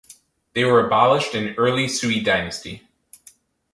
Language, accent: English, United States English